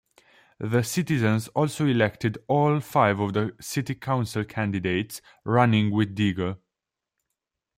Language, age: English, 19-29